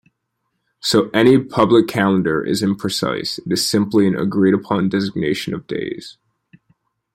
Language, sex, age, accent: English, male, 19-29, United States English